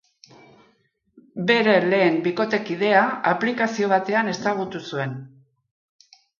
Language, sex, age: Basque, female, 60-69